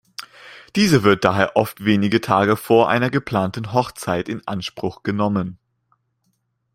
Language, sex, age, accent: German, male, 19-29, Deutschland Deutsch